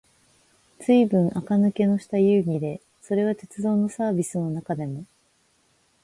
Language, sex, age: Japanese, female, 19-29